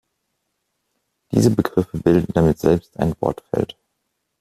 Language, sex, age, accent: German, male, 40-49, Deutschland Deutsch